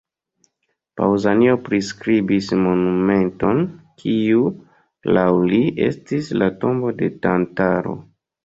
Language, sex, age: Esperanto, male, 30-39